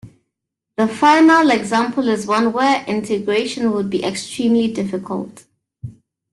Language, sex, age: English, female, 30-39